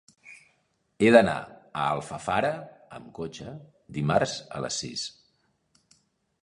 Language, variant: Catalan, Central